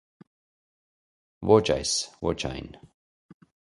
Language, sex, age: Armenian, male, 30-39